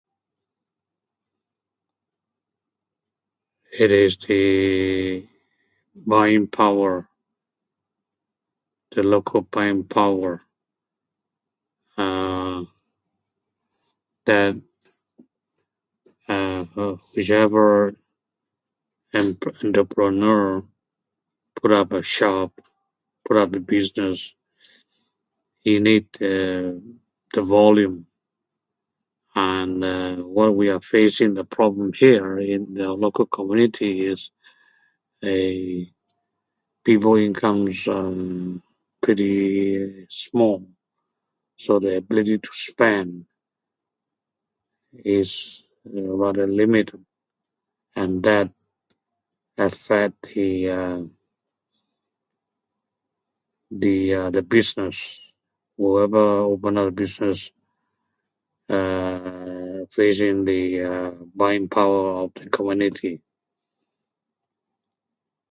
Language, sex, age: English, male, 70-79